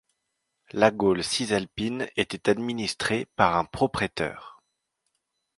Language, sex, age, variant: French, male, 40-49, Français de métropole